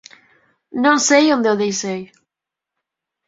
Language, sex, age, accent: Galician, female, 19-29, Atlántico (seseo e gheada)